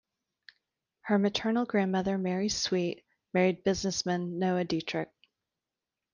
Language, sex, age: English, female, 40-49